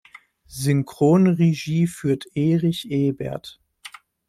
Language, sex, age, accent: German, male, 19-29, Deutschland Deutsch